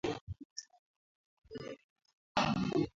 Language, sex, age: Swahili, male, under 19